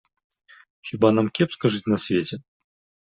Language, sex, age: Belarusian, male, 30-39